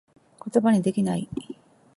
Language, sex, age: Japanese, female, 40-49